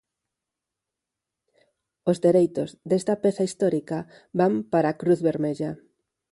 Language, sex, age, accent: Galician, female, 40-49, Normativo (estándar)